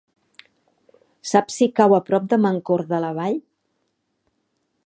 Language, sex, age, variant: Catalan, female, 60-69, Central